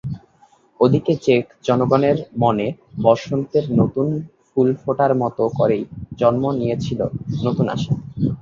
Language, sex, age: Bengali, male, 19-29